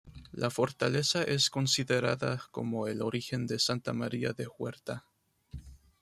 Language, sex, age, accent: Spanish, male, 19-29, México